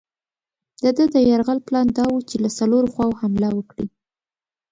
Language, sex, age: Pashto, female, 19-29